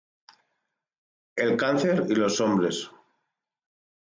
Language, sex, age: Spanish, male, 40-49